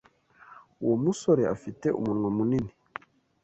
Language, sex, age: Kinyarwanda, male, 19-29